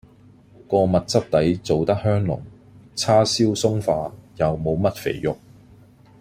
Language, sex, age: Cantonese, male, 40-49